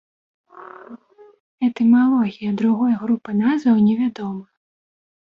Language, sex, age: Belarusian, female, 19-29